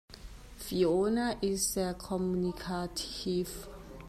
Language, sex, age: German, female, 40-49